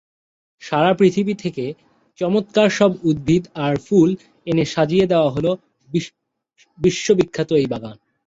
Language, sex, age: Bengali, male, under 19